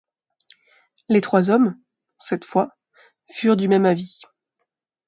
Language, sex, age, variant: French, female, 30-39, Français de métropole